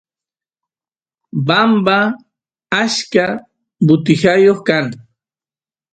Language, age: Santiago del Estero Quichua, 40-49